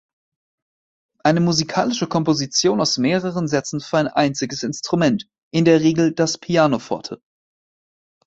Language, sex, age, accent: German, male, 19-29, Deutschland Deutsch